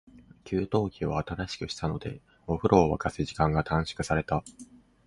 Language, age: Japanese, 19-29